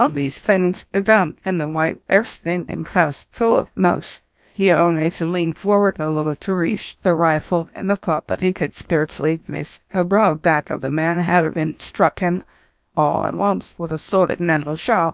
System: TTS, GlowTTS